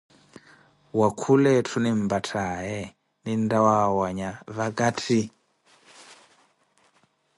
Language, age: Koti, 30-39